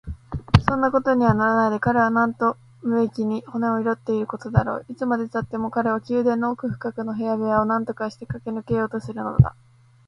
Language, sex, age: Japanese, female, 19-29